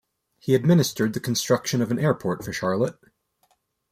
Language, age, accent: English, 19-29, United States English